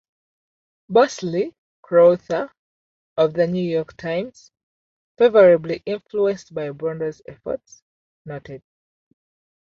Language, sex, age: English, female, 19-29